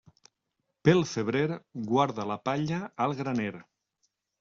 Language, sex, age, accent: Catalan, male, 50-59, valencià